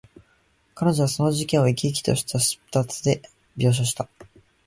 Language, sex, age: Japanese, male, 19-29